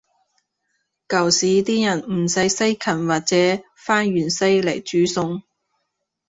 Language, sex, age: Cantonese, female, 19-29